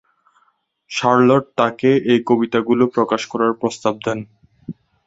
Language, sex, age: Bengali, male, 19-29